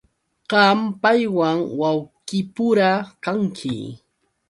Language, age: Yauyos Quechua, 30-39